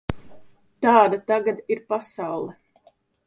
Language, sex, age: Latvian, female, 40-49